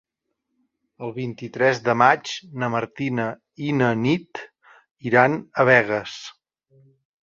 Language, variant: Catalan, Central